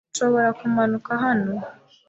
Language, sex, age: Kinyarwanda, female, 19-29